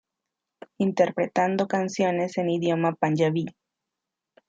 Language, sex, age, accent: Spanish, female, 19-29, Andino-Pacífico: Colombia, Perú, Ecuador, oeste de Bolivia y Venezuela andina